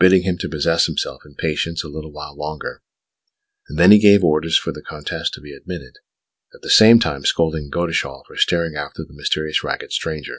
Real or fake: real